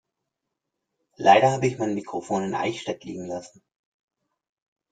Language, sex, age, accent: German, male, 50-59, Deutschland Deutsch